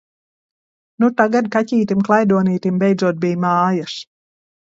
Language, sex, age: Latvian, female, 30-39